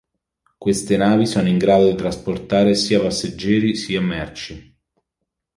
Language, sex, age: Italian, male, 30-39